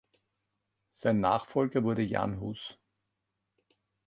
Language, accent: German, Österreichisches Deutsch